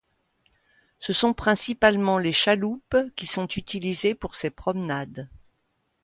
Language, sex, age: French, female, 60-69